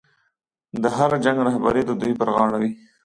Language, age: Pashto, 19-29